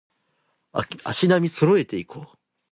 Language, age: Japanese, under 19